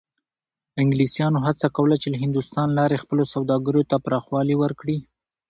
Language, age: Pashto, 19-29